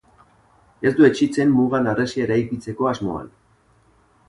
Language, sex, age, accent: Basque, male, 40-49, Erdialdekoa edo Nafarra (Gipuzkoa, Nafarroa)